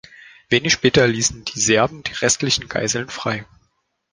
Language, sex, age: German, male, 19-29